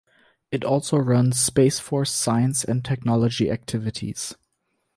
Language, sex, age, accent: English, male, 19-29, United States English